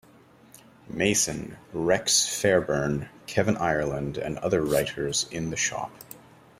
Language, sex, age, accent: English, male, 30-39, Canadian English